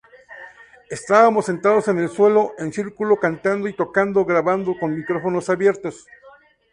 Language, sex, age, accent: Spanish, male, 50-59, México